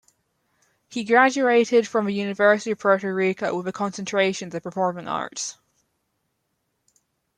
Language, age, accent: English, 19-29, England English